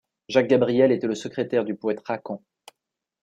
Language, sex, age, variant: French, male, 19-29, Français de métropole